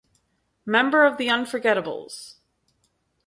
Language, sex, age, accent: English, female, 30-39, Canadian English